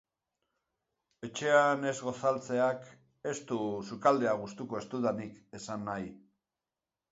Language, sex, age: Basque, male, 60-69